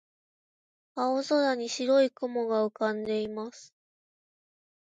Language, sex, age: Japanese, female, 19-29